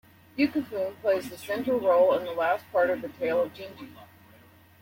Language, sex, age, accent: English, female, 40-49, United States English